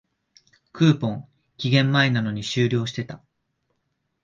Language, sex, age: Japanese, male, 19-29